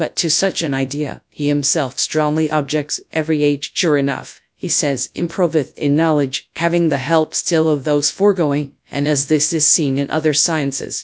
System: TTS, GradTTS